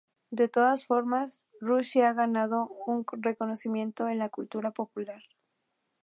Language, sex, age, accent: Spanish, female, 19-29, México